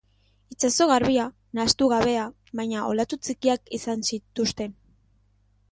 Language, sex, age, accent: Basque, female, 19-29, Mendebalekoa (Araba, Bizkaia, Gipuzkoako mendebaleko herri batzuk)